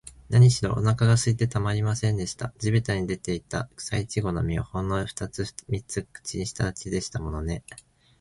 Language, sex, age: Japanese, male, 19-29